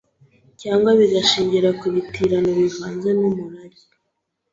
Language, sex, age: Kinyarwanda, female, 19-29